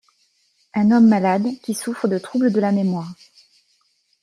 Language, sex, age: French, female, 40-49